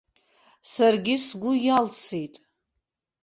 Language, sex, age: Abkhazian, female, 50-59